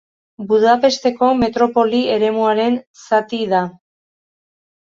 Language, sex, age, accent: Basque, female, 50-59, Mendebalekoa (Araba, Bizkaia, Gipuzkoako mendebaleko herri batzuk)